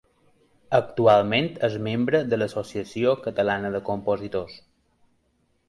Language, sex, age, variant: Catalan, male, 30-39, Balear